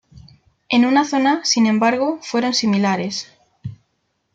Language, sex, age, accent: Spanish, female, 19-29, España: Centro-Sur peninsular (Madrid, Toledo, Castilla-La Mancha)